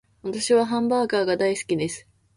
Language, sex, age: Japanese, female, 19-29